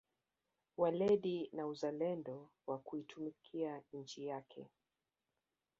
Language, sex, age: Swahili, female, 60-69